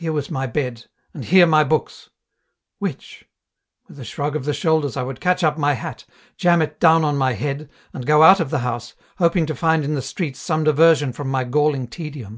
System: none